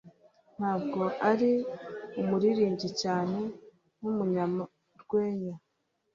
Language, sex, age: Kinyarwanda, female, 30-39